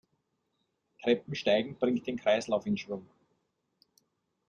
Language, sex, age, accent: German, male, 40-49, Österreichisches Deutsch